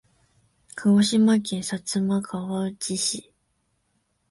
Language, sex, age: Japanese, female, 19-29